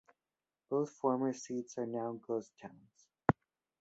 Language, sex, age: English, male, 19-29